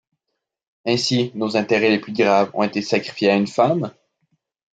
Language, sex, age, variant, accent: French, male, 19-29, Français d'Amérique du Nord, Français du Canada